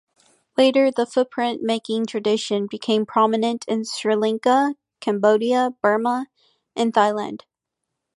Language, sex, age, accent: English, female, under 19, United States English